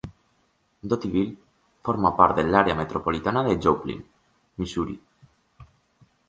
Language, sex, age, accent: Catalan, male, 19-29, valencià